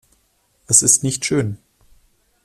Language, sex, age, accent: German, male, 19-29, Deutschland Deutsch